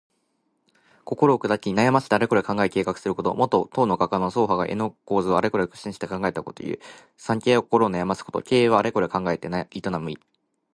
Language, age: Japanese, 19-29